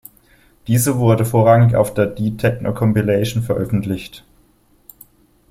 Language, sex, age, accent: German, male, 19-29, Deutschland Deutsch